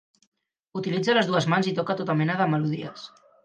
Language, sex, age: Catalan, male, 19-29